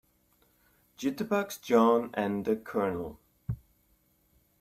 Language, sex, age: English, male, 19-29